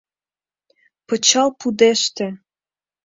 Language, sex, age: Mari, female, 19-29